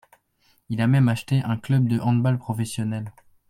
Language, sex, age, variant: French, male, under 19, Français de métropole